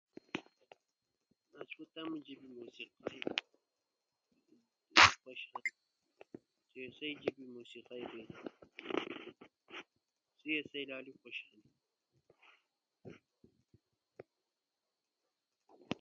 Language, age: Ushojo, under 19